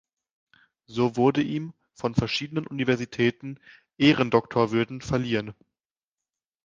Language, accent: German, Deutschland Deutsch